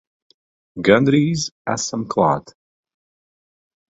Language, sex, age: Latvian, male, 30-39